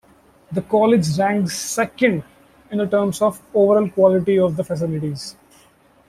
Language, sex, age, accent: English, male, 19-29, India and South Asia (India, Pakistan, Sri Lanka)